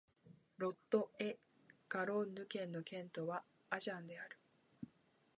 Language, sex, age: Japanese, female, under 19